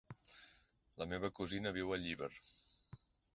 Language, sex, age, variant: Catalan, male, 30-39, Central